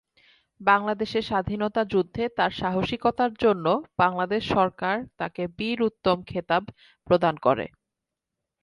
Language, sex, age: Bengali, female, 19-29